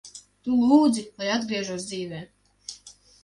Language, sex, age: Latvian, male, under 19